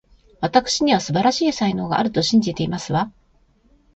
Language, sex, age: Japanese, female, 50-59